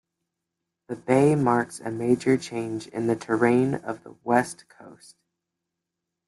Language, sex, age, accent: English, male, under 19, United States English